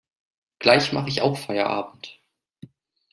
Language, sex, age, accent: German, male, 19-29, Deutschland Deutsch